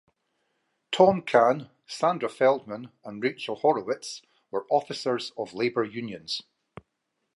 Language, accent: English, Scottish English